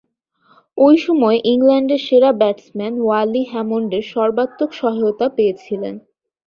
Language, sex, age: Bengali, female, 19-29